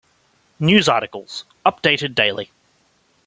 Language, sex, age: English, male, 19-29